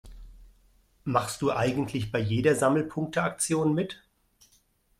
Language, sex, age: German, male, 50-59